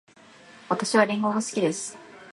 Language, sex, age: Japanese, female, 19-29